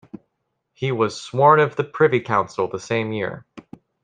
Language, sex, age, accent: English, female, 19-29, United States English